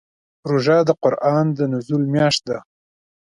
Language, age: Pashto, 19-29